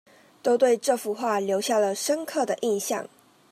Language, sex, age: Chinese, female, 19-29